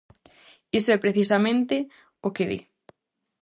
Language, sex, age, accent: Galician, female, 19-29, Normativo (estándar)